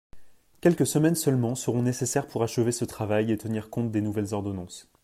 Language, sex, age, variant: French, male, 19-29, Français de métropole